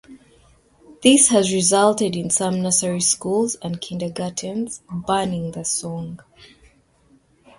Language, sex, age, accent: English, female, 30-39, United States English